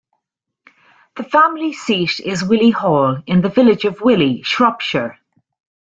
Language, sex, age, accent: English, female, 40-49, Irish English